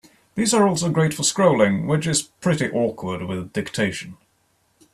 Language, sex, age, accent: English, male, 19-29, England English